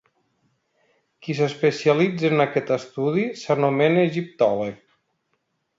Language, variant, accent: Catalan, Nord-Occidental, nord-occidental